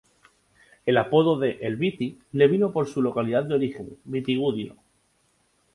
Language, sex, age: Spanish, male, 19-29